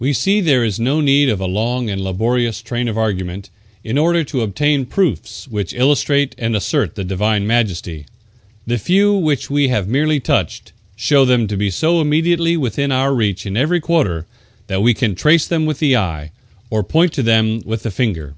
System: none